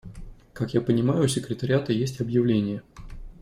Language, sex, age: Russian, male, 30-39